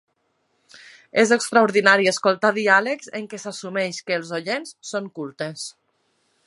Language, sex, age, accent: Catalan, female, 30-39, valencià